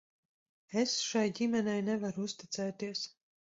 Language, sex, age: Latvian, female, 40-49